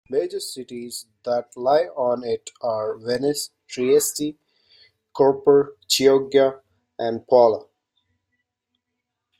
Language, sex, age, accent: English, male, 19-29, India and South Asia (India, Pakistan, Sri Lanka)